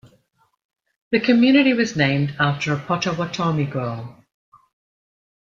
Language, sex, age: English, female, 50-59